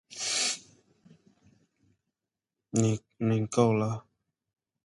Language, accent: English, United States English